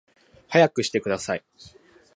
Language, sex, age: Japanese, male, 19-29